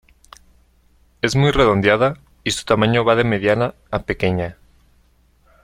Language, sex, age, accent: Spanish, male, 19-29, México